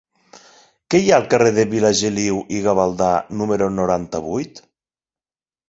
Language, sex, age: Catalan, male, 40-49